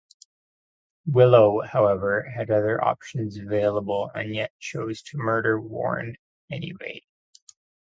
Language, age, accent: English, 30-39, Canadian English